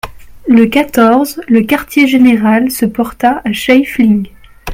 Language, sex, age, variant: French, female, 19-29, Français de métropole